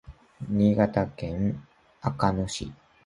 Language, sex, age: Japanese, male, 19-29